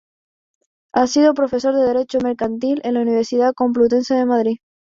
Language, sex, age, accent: Spanish, male, 19-29, España: Islas Canarias